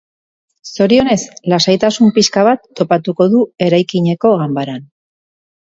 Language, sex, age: Basque, female, 40-49